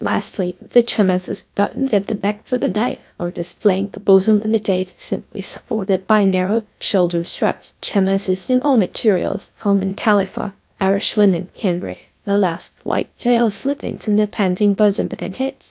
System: TTS, GlowTTS